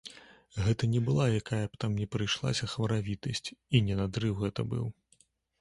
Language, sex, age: Belarusian, male, 30-39